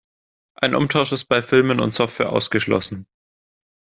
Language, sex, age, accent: German, male, 19-29, Deutschland Deutsch